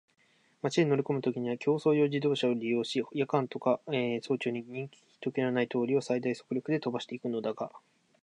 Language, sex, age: Japanese, male, 19-29